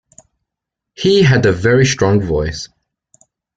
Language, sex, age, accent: English, male, 19-29, England English